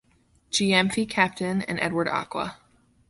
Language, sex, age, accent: English, female, under 19, United States English